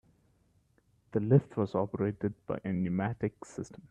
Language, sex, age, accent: English, male, 19-29, India and South Asia (India, Pakistan, Sri Lanka)